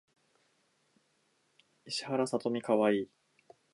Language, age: Japanese, 19-29